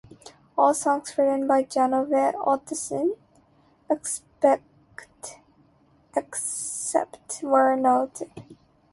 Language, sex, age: English, female, 19-29